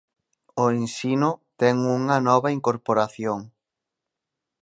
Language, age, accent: Galician, under 19, Oriental (común en zona oriental)